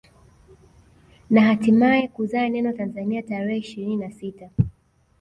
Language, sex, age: Swahili, female, 19-29